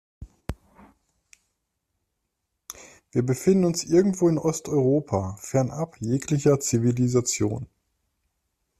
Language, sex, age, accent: German, male, 30-39, Deutschland Deutsch